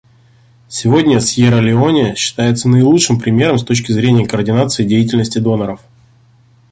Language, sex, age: Russian, male, 30-39